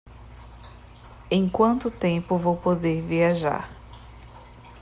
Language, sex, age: Portuguese, female, 30-39